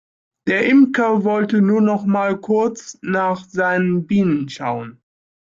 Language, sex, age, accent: German, male, 40-49, Deutschland Deutsch